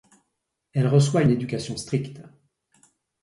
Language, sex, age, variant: French, male, 60-69, Français de métropole